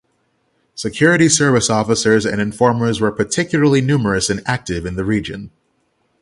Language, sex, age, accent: English, male, 30-39, United States English; England English